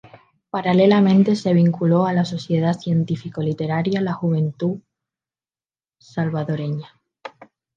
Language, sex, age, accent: Spanish, female, 19-29, España: Islas Canarias